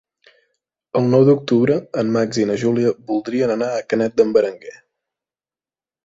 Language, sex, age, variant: Catalan, male, 19-29, Central